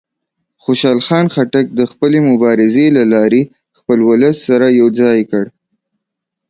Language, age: Pashto, 19-29